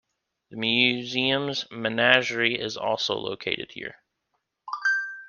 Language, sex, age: English, male, 19-29